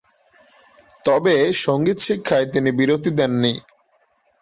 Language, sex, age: Bengali, male, 19-29